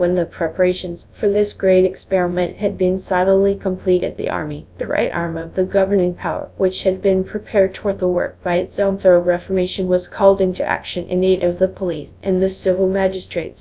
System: TTS, GradTTS